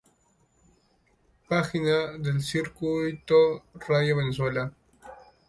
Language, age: Spanish, 19-29